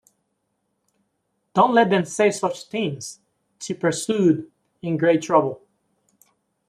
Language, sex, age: English, male, 40-49